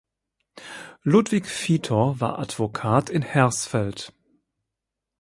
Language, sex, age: German, male, 50-59